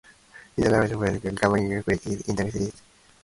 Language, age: English, 19-29